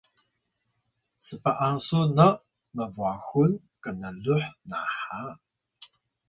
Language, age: Atayal, 30-39